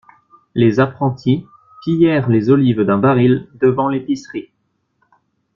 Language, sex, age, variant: French, male, 19-29, Français de métropole